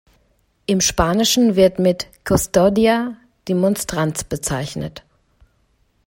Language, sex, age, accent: German, female, 30-39, Deutschland Deutsch